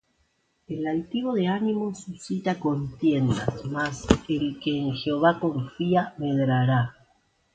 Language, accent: Spanish, Rioplatense: Argentina, Uruguay, este de Bolivia, Paraguay